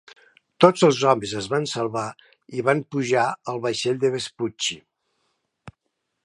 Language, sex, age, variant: Catalan, male, 60-69, Nord-Occidental